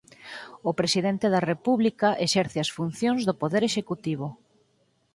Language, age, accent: Galician, 40-49, Oriental (común en zona oriental)